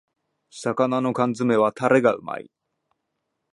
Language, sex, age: Japanese, male, 19-29